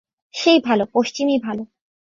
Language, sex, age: Bengali, female, 19-29